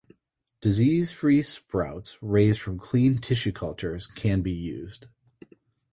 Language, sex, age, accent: English, male, 30-39, United States English